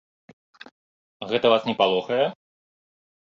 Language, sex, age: Belarusian, male, 30-39